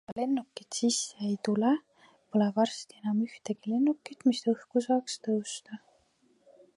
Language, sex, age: Estonian, female, 19-29